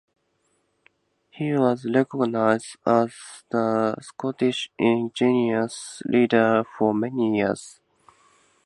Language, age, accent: English, 19-29, United States English